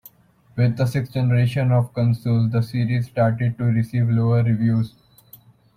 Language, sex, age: English, male, 19-29